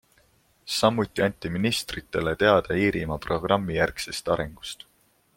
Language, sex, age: Estonian, male, 19-29